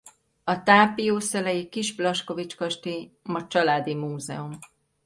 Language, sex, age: Hungarian, female, 50-59